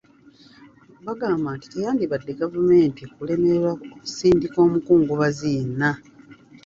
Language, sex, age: Ganda, female, 50-59